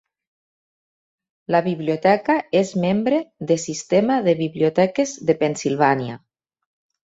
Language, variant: Catalan, Nord-Occidental